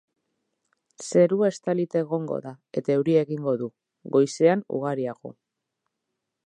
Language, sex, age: Basque, female, 30-39